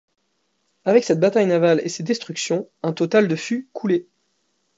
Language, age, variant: French, 19-29, Français de métropole